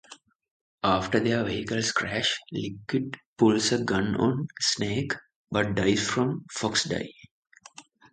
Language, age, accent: English, 19-29, India and South Asia (India, Pakistan, Sri Lanka)